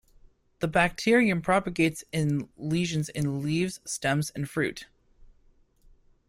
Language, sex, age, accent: English, male, 19-29, United States English